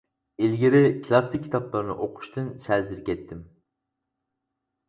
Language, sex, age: Uyghur, male, 19-29